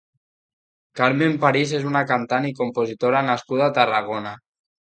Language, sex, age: Catalan, male, 19-29